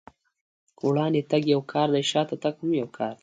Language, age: Pashto, under 19